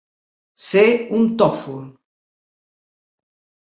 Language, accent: Catalan, Barceloní